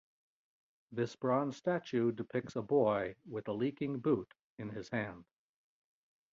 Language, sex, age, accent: English, male, 50-59, United States English